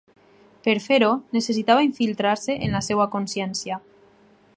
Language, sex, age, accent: Catalan, female, 19-29, valencià